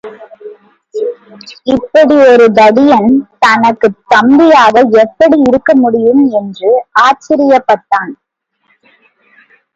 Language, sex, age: Tamil, female, under 19